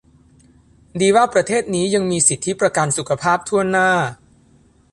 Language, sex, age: Thai, male, under 19